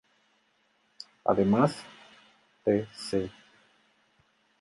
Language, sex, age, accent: Spanish, male, 40-49, México